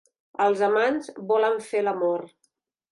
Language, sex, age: Catalan, female, 50-59